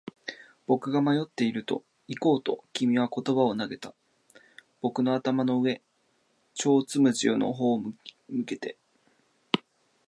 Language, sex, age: Japanese, male, 19-29